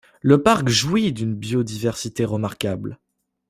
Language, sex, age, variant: French, male, under 19, Français de métropole